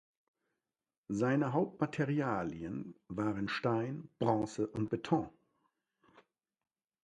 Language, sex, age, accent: German, male, 50-59, Deutschland Deutsch